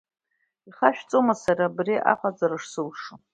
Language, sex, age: Abkhazian, female, 30-39